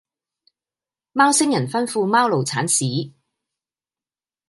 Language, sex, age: Cantonese, female, 40-49